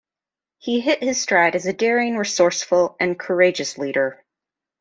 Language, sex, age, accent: English, female, 30-39, United States English